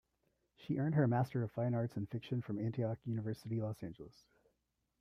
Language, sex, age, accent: English, male, 30-39, United States English